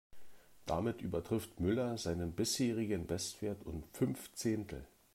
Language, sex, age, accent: German, male, 50-59, Deutschland Deutsch